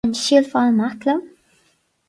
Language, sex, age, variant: Irish, female, 19-29, Gaeilge na Mumhan